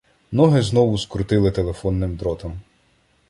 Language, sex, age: Ukrainian, male, 30-39